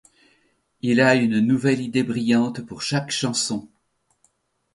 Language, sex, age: French, male, 60-69